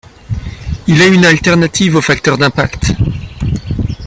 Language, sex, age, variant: French, male, 40-49, Français de métropole